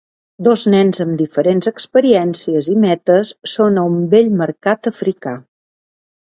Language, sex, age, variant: Catalan, female, 60-69, Central